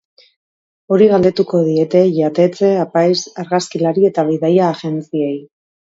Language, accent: Basque, Mendebalekoa (Araba, Bizkaia, Gipuzkoako mendebaleko herri batzuk)